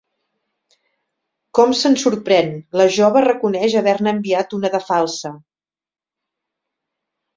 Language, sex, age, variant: Catalan, female, 50-59, Septentrional